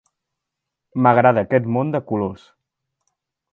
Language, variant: Catalan, Central